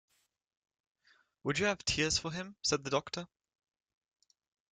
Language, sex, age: English, male, 19-29